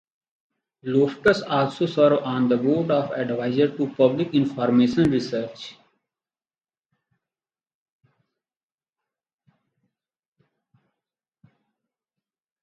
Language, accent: English, India and South Asia (India, Pakistan, Sri Lanka)